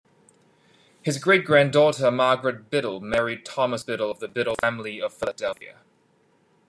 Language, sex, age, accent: English, male, 30-39, Hong Kong English